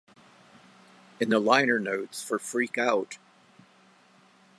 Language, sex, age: English, male, 70-79